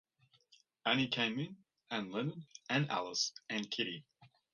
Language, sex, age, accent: English, male, 19-29, Australian English